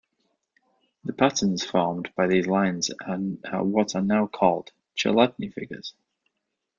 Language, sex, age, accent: English, male, 19-29, England English